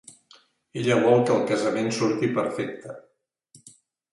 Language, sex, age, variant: Catalan, male, 60-69, Central